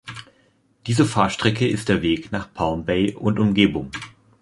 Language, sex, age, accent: German, male, 19-29, Deutschland Deutsch